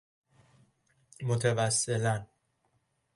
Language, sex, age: Persian, male, 19-29